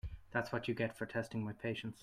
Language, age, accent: English, 30-39, Irish English